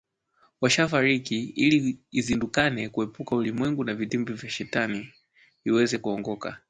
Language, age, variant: Swahili, 19-29, Kiswahili cha Bara ya Tanzania